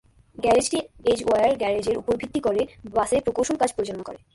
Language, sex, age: Bengali, female, 19-29